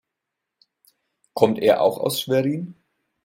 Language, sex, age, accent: German, male, 19-29, Deutschland Deutsch